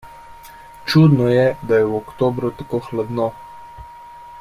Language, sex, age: Slovenian, male, 30-39